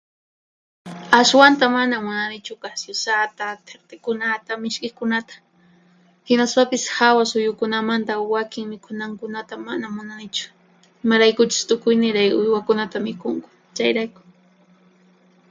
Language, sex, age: Puno Quechua, female, 19-29